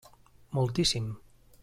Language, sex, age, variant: Catalan, male, 40-49, Central